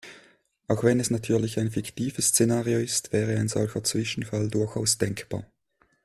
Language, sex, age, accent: German, male, 30-39, Schweizerdeutsch